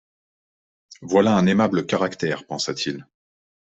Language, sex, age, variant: French, male, 40-49, Français de métropole